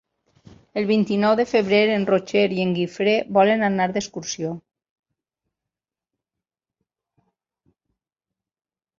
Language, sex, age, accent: Catalan, female, 40-49, valencià